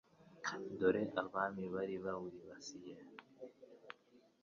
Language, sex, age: Kinyarwanda, male, 19-29